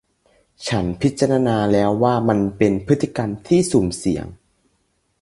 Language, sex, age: Thai, male, 19-29